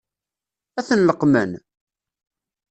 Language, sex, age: Kabyle, male, 30-39